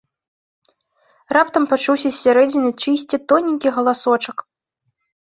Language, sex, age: Belarusian, female, 19-29